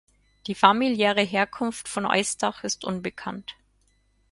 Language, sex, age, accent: German, female, 30-39, Österreichisches Deutsch